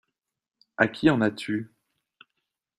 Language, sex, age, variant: French, male, 19-29, Français de métropole